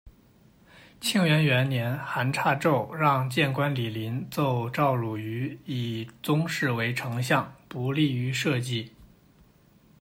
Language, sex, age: Chinese, male, 19-29